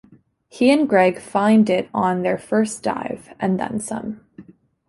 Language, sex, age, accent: English, female, 19-29, Canadian English